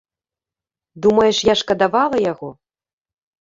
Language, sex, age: Belarusian, female, 30-39